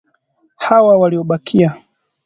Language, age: Swahili, 19-29